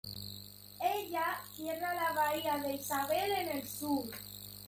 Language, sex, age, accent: Spanish, female, under 19, España: Centro-Sur peninsular (Madrid, Toledo, Castilla-La Mancha)